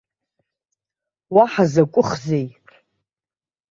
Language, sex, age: Abkhazian, female, 30-39